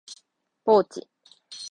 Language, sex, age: Japanese, female, 19-29